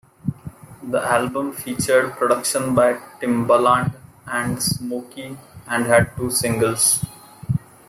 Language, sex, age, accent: English, male, 30-39, India and South Asia (India, Pakistan, Sri Lanka)